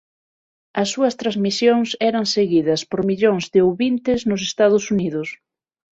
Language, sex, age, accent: Galician, female, 30-39, Normativo (estándar); Neofalante